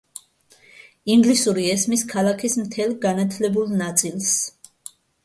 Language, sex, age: Georgian, female, 50-59